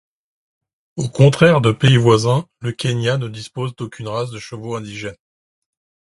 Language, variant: French, Français de métropole